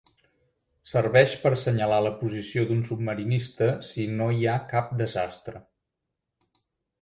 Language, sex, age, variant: Catalan, male, 40-49, Central